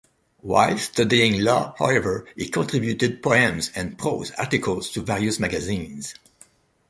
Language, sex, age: English, male, 60-69